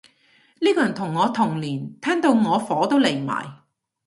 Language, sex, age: Cantonese, female, 40-49